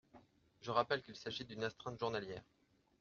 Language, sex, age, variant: French, male, 30-39, Français de métropole